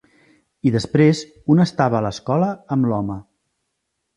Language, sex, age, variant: Catalan, male, 40-49, Central